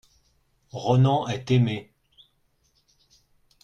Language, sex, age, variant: French, male, 40-49, Français de métropole